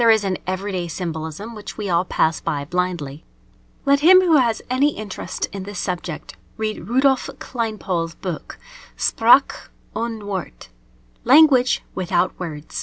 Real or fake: real